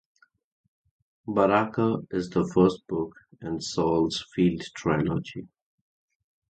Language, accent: English, India and South Asia (India, Pakistan, Sri Lanka)